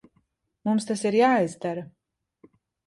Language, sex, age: Latvian, female, 30-39